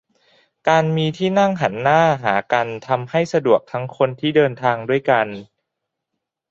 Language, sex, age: Thai, male, 19-29